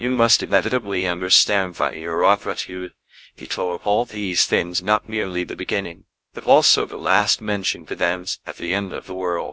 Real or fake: fake